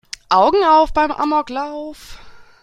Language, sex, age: German, female, 19-29